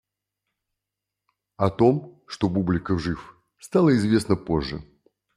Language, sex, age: Russian, male, 50-59